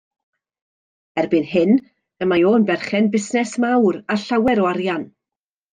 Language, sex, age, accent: Welsh, female, 50-59, Y Deyrnas Unedig Cymraeg